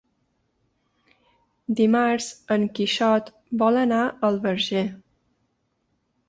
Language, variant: Catalan, Balear